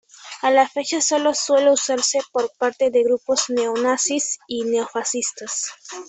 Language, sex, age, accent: Spanish, female, 19-29, España: Norte peninsular (Asturias, Castilla y León, Cantabria, País Vasco, Navarra, Aragón, La Rioja, Guadalajara, Cuenca)